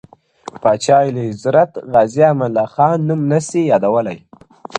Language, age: Pashto, under 19